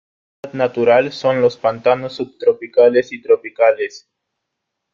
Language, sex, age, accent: Spanish, male, 19-29, Andino-Pacífico: Colombia, Perú, Ecuador, oeste de Bolivia y Venezuela andina